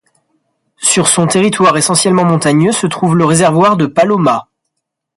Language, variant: French, Français de métropole